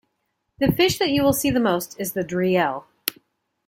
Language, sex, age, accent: English, female, 40-49, United States English